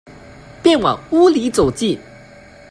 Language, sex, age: Chinese, male, 19-29